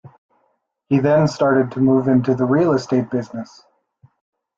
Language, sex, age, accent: English, male, under 19, United States English